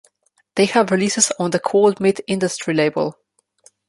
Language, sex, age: English, female, under 19